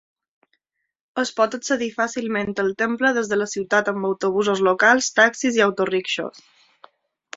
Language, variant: Catalan, Balear